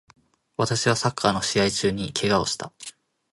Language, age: Japanese, 19-29